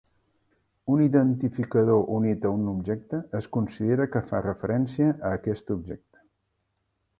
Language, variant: Catalan, Central